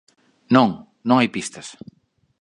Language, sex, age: Galician, male, 40-49